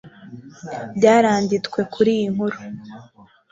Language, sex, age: Kinyarwanda, female, 19-29